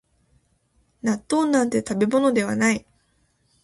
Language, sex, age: Japanese, female, 19-29